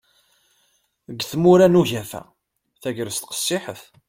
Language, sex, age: Kabyle, male, 30-39